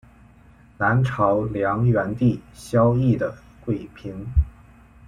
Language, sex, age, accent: Chinese, male, 19-29, 出生地：河北省